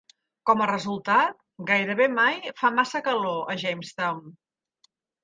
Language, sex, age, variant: Catalan, female, 50-59, Central